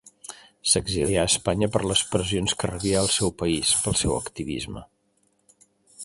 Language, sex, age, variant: Catalan, male, 60-69, Central